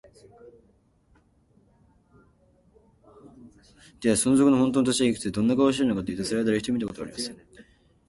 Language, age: Japanese, under 19